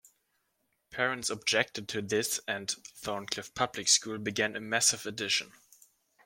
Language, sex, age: English, male, 19-29